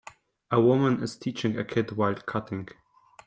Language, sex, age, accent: English, male, 19-29, United States English